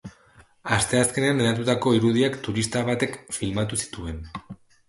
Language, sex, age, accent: Basque, male, 30-39, Mendebalekoa (Araba, Bizkaia, Gipuzkoako mendebaleko herri batzuk)